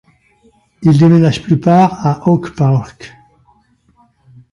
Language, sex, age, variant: French, male, 70-79, Français de métropole